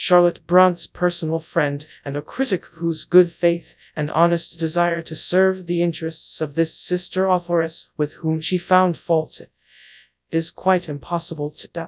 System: TTS, FastPitch